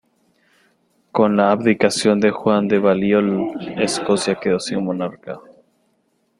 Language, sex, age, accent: Spanish, male, 19-29, América central